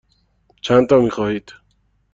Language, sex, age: Persian, male, 19-29